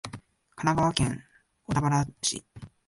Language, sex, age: Japanese, male, 19-29